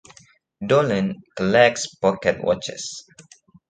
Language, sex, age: English, male, 19-29